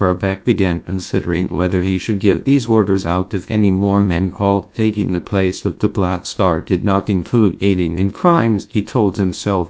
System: TTS, GlowTTS